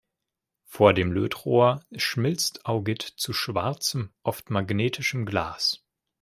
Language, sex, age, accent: German, male, 19-29, Deutschland Deutsch